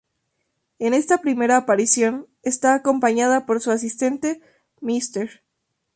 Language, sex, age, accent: Spanish, female, 19-29, México